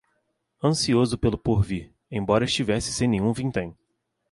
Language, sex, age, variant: Portuguese, male, 19-29, Portuguese (Brasil)